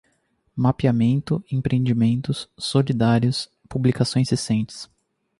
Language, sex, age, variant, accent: Portuguese, male, 19-29, Portuguese (Brasil), Paulista